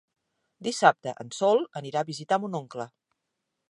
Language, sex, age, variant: Catalan, female, 50-59, Central